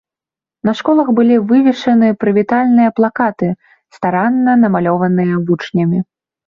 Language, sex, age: Belarusian, female, 19-29